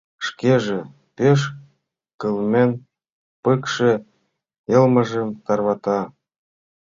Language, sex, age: Mari, male, 40-49